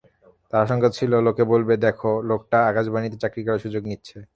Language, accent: Bengali, প্রমিত; চলিত